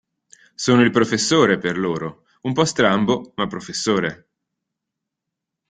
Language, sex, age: Italian, male, 19-29